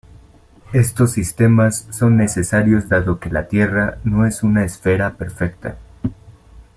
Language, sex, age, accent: Spanish, male, 19-29, México